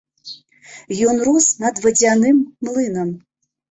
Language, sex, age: Belarusian, female, 50-59